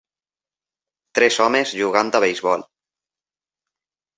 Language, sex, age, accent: Catalan, male, 30-39, valencià